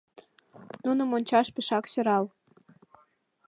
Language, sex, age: Mari, female, under 19